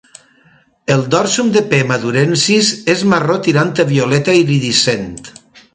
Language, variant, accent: Catalan, Valencià meridional, valencià